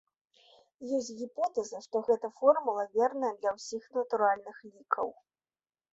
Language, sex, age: Belarusian, female, 30-39